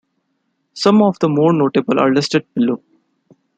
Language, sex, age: English, male, 19-29